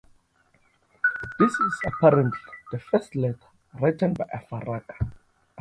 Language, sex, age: English, male, 19-29